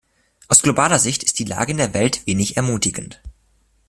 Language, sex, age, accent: German, male, under 19, Deutschland Deutsch